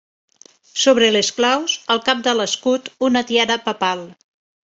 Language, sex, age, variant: Catalan, female, 50-59, Central